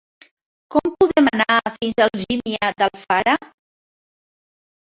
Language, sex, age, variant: Catalan, female, 60-69, Central